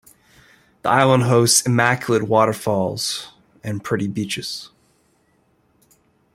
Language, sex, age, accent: English, male, 19-29, Canadian English